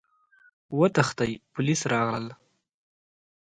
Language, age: Pashto, 19-29